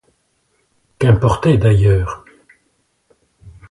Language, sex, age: French, male, 70-79